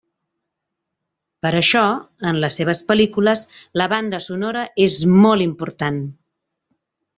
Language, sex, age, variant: Catalan, female, 40-49, Central